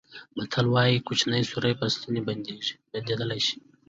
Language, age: Pashto, 19-29